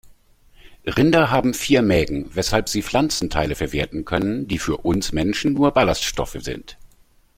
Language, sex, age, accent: German, male, 50-59, Deutschland Deutsch